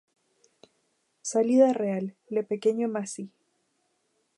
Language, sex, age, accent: Spanish, female, 19-29, Chileno: Chile, Cuyo